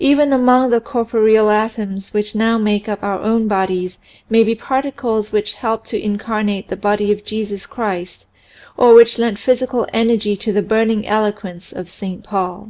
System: none